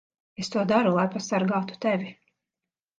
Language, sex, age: Latvian, female, 30-39